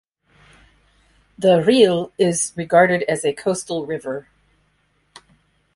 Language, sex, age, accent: English, female, 60-69, United States English